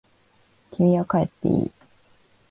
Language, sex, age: Japanese, female, 19-29